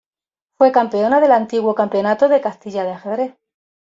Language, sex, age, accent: Spanish, female, 40-49, España: Sur peninsular (Andalucia, Extremadura, Murcia)